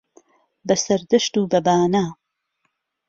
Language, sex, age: Central Kurdish, female, 30-39